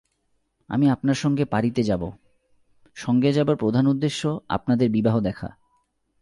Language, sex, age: Bengali, male, 19-29